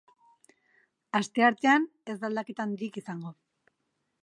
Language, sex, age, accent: Basque, female, 30-39, Erdialdekoa edo Nafarra (Gipuzkoa, Nafarroa)